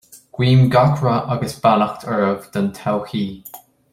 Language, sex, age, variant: Irish, male, 19-29, Gaeilge na Mumhan